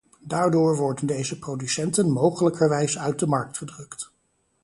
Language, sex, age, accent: Dutch, male, 50-59, Nederlands Nederlands